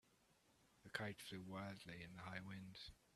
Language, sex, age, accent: English, male, 19-29, Irish English